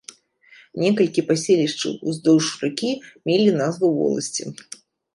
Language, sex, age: Belarusian, female, 30-39